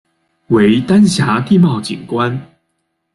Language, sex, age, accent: Chinese, male, 30-39, 出生地：北京市